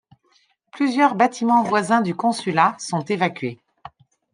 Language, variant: French, Français de métropole